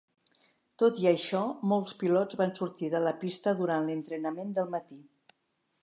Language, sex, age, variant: Catalan, female, 60-69, Central